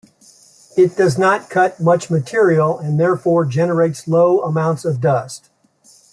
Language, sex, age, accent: English, male, 60-69, United States English